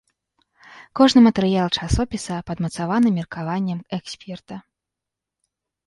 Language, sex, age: Belarusian, female, 19-29